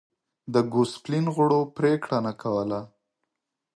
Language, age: Pashto, 30-39